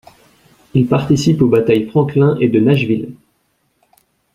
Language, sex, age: French, male, 30-39